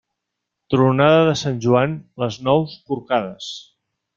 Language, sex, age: Catalan, male, 40-49